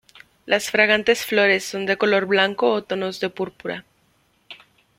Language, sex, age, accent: Spanish, female, 19-29, México